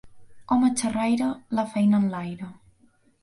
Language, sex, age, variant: Catalan, female, under 19, Central